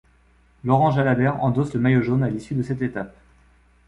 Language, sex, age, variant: French, male, 40-49, Français de métropole